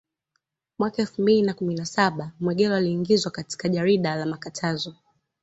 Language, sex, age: Swahili, female, 19-29